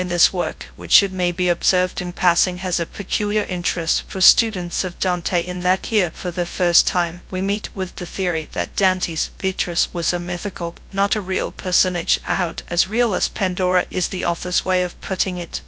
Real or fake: fake